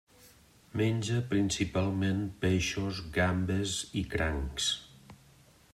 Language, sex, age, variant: Catalan, male, 50-59, Nord-Occidental